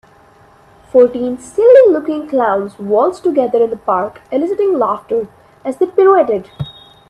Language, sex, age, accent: English, female, 19-29, India and South Asia (India, Pakistan, Sri Lanka)